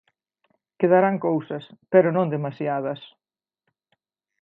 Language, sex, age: Galician, female, 60-69